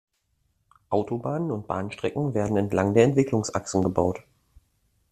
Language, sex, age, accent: German, male, 19-29, Deutschland Deutsch